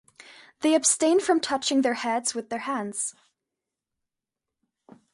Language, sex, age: English, female, under 19